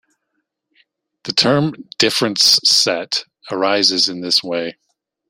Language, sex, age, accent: English, male, 40-49, Canadian English